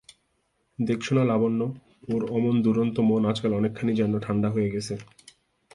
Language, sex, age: Bengali, male, 19-29